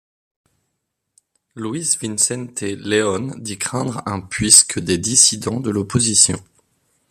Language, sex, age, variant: French, male, 30-39, Français de métropole